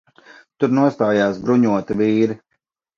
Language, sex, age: Latvian, male, 40-49